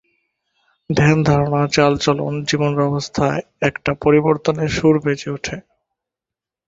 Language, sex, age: Bengali, male, 19-29